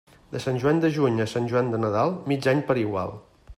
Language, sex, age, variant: Catalan, male, 50-59, Central